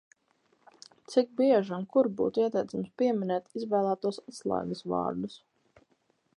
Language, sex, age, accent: Latvian, female, 30-39, bez akcenta